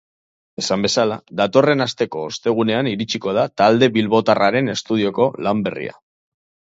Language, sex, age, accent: Basque, male, 30-39, Mendebalekoa (Araba, Bizkaia, Gipuzkoako mendebaleko herri batzuk)